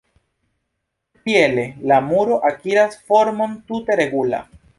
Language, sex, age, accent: Esperanto, male, 19-29, Internacia